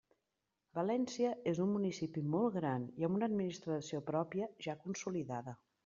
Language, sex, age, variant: Catalan, female, 40-49, Central